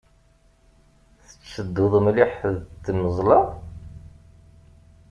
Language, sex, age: Kabyle, male, 40-49